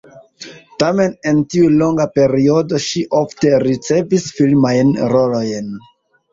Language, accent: Esperanto, Internacia